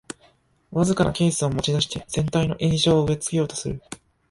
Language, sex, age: Japanese, male, 19-29